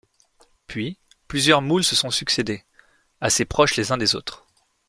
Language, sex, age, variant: French, male, 30-39, Français de métropole